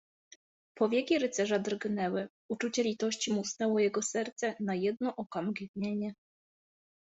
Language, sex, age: Polish, female, 30-39